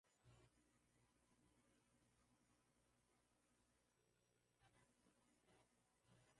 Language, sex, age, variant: Swahili, male, 30-39, Kiswahili Sanifu (EA)